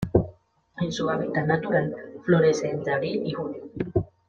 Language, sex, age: Spanish, female, 30-39